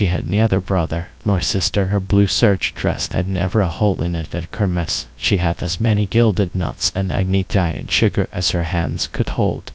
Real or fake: fake